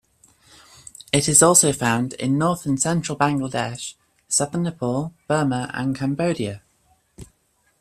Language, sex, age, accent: English, female, 19-29, England English